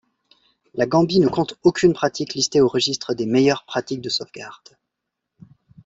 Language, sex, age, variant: French, male, 30-39, Français de métropole